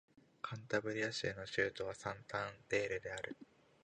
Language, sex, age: Japanese, male, 19-29